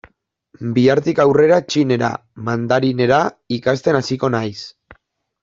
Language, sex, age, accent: Basque, male, 19-29, Mendebalekoa (Araba, Bizkaia, Gipuzkoako mendebaleko herri batzuk)